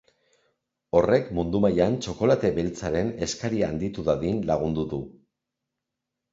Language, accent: Basque, Erdialdekoa edo Nafarra (Gipuzkoa, Nafarroa)